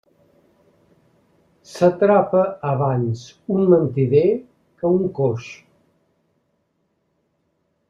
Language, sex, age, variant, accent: Catalan, male, 60-69, Central, central